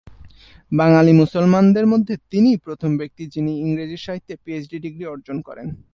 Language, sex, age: Bengali, male, 19-29